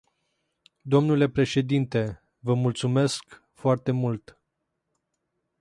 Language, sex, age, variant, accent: Romanian, male, 19-29, Romanian-Romania, Muntenesc